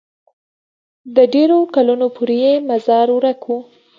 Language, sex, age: Pashto, female, 19-29